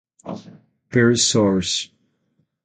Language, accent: English, United States English